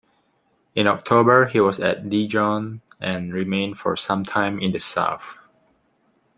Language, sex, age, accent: English, male, 19-29, Singaporean English